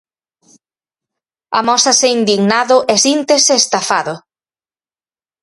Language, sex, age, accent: Galician, female, 40-49, Atlántico (seseo e gheada)